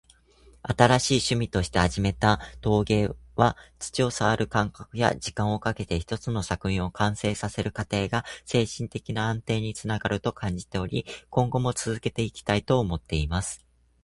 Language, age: Japanese, 19-29